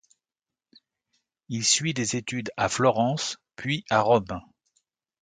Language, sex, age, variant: French, male, 50-59, Français de métropole